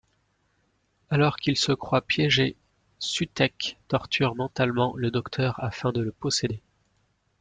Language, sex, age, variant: French, male, 19-29, Français de métropole